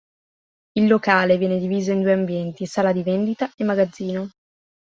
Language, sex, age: Italian, female, 19-29